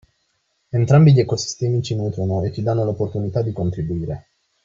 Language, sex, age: Italian, male, 19-29